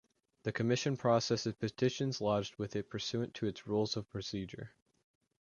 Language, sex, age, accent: English, male, under 19, United States English